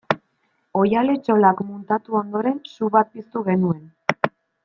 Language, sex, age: Basque, male, 19-29